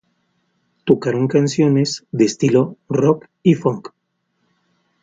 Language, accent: Spanish, México